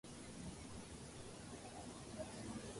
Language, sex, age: English, male, under 19